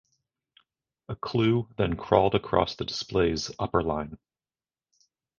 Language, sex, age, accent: English, male, 30-39, United States English